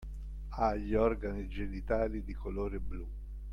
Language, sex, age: Italian, male, 60-69